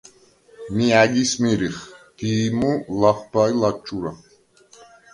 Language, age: Svan, 40-49